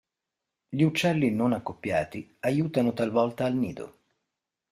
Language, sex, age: Italian, male, 40-49